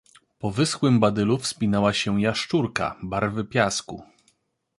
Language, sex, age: Polish, male, 30-39